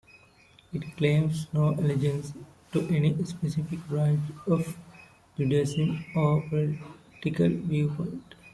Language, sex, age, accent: English, male, 19-29, India and South Asia (India, Pakistan, Sri Lanka)